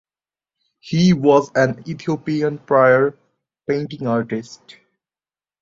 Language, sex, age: English, male, 19-29